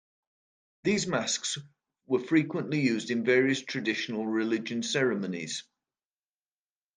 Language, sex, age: English, male, 50-59